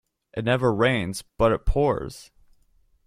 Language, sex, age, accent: English, male, 19-29, United States English